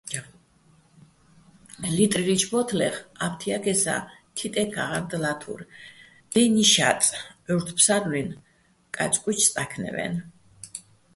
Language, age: Bats, 60-69